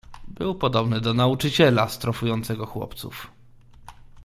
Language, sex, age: Polish, male, 30-39